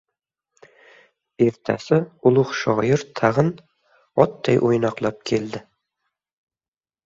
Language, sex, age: Uzbek, male, 19-29